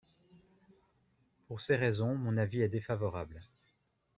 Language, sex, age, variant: French, male, 30-39, Français de métropole